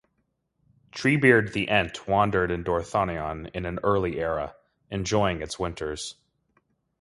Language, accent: English, United States English